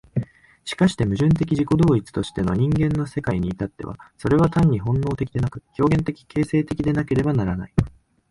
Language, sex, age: Japanese, male, 19-29